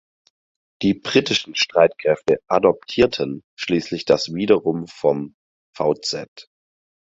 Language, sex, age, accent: German, male, 19-29, Deutschland Deutsch